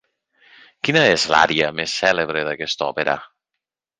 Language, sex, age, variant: Catalan, male, 30-39, Nord-Occidental